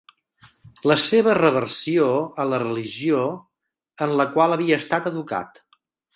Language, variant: Catalan, Central